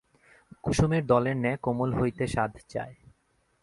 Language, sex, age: Bengali, male, 19-29